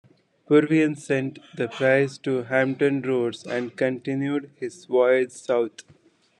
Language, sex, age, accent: English, male, 40-49, India and South Asia (India, Pakistan, Sri Lanka)